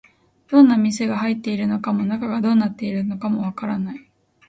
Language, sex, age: Japanese, female, 19-29